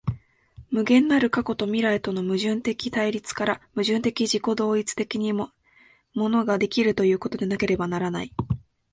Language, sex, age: Japanese, female, under 19